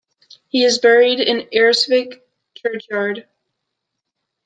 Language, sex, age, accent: English, male, 19-29, United States English